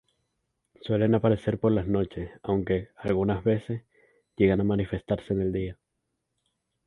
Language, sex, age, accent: Spanish, male, 19-29, España: Islas Canarias